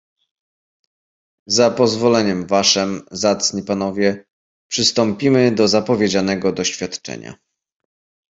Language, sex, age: Polish, male, 30-39